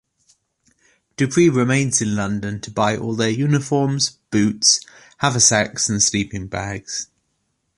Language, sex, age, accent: English, male, 30-39, England English